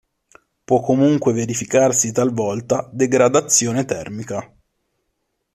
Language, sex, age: Italian, male, 19-29